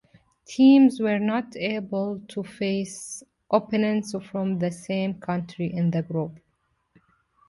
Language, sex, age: English, female, 19-29